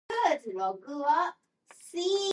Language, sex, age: English, female, 19-29